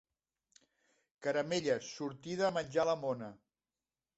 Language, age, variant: Catalan, 50-59, Central